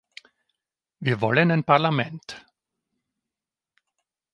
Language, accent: German, Österreichisches Deutsch